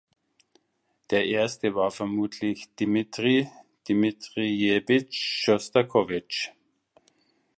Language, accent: German, Deutschland Deutsch